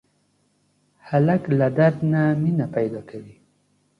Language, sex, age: Pashto, male, 19-29